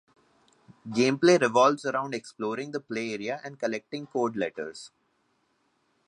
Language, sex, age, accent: English, male, 19-29, India and South Asia (India, Pakistan, Sri Lanka)